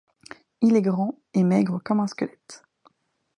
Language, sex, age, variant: French, female, 19-29, Français de métropole